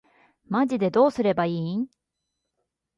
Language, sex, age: Japanese, female, 40-49